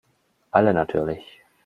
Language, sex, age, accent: German, male, 30-39, Deutschland Deutsch